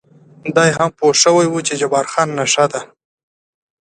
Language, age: Pashto, 30-39